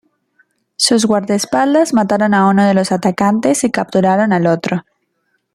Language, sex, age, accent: Spanish, female, under 19, Andino-Pacífico: Colombia, Perú, Ecuador, oeste de Bolivia y Venezuela andina